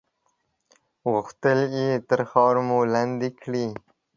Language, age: Pashto, 19-29